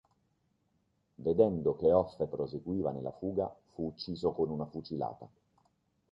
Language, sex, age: Italian, male, 50-59